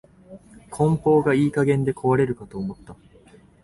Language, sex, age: Japanese, male, 19-29